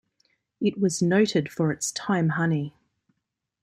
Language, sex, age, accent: English, female, 40-49, Australian English